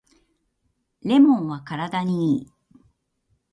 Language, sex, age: Japanese, female, 50-59